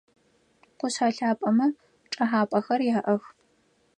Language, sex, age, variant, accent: Adyghe, female, 19-29, Адыгабзэ (Кирил, пстэумэ зэдыряе), Бжъэдыгъу (Bjeduğ)